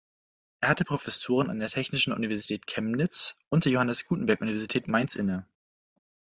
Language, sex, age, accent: German, male, 19-29, Deutschland Deutsch